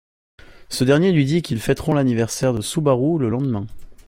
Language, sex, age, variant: French, male, under 19, Français de métropole